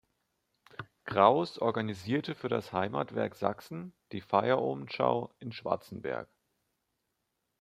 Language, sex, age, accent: German, male, 19-29, Deutschland Deutsch